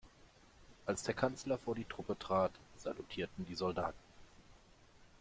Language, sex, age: German, male, 50-59